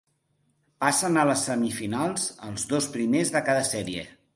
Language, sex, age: Catalan, male, 40-49